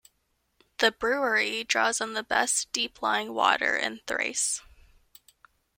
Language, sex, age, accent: English, female, 19-29, United States English